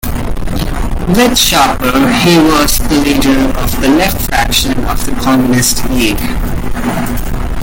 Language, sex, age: English, male, 19-29